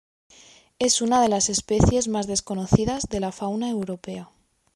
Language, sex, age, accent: Spanish, male, 30-39, España: Centro-Sur peninsular (Madrid, Toledo, Castilla-La Mancha)